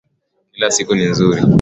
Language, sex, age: Swahili, male, 19-29